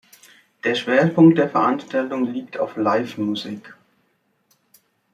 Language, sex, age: German, female, 60-69